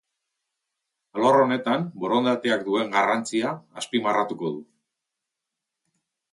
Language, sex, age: Basque, male, 40-49